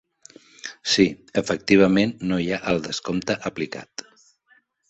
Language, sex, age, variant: Catalan, male, 50-59, Central